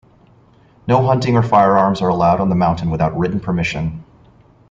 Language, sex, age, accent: English, male, 30-39, United States English